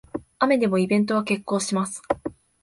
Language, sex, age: Japanese, female, 19-29